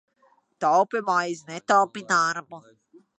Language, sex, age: Latvian, male, under 19